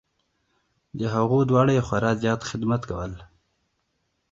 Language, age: Pashto, 19-29